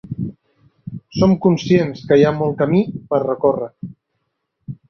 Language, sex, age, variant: Catalan, male, 30-39, Central